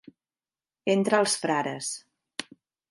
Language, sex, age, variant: Catalan, female, 40-49, Central